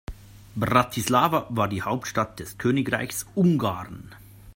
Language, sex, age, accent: German, male, 30-39, Schweizerdeutsch